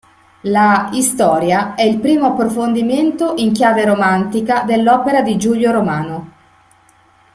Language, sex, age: Italian, female, 50-59